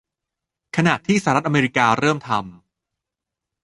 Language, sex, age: Thai, male, 40-49